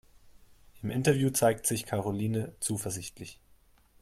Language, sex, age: German, male, 30-39